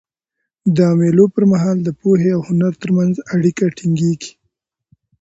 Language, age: Pashto, 19-29